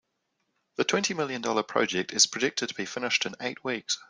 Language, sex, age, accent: English, male, 19-29, New Zealand English